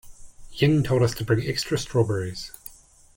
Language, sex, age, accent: English, male, 30-39, New Zealand English